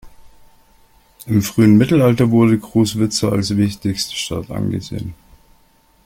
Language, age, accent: German, 30-39, Österreichisches Deutsch